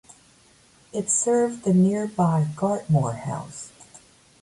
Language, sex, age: English, female, 60-69